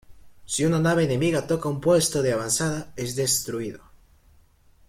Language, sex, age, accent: Spanish, male, under 19, Andino-Pacífico: Colombia, Perú, Ecuador, oeste de Bolivia y Venezuela andina